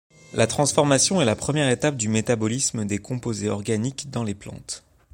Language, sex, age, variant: French, male, 30-39, Français de métropole